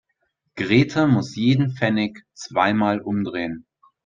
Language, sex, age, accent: German, male, 19-29, Deutschland Deutsch